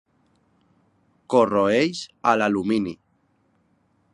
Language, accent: Catalan, valencià